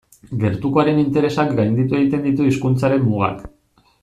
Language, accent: Basque, Erdialdekoa edo Nafarra (Gipuzkoa, Nafarroa)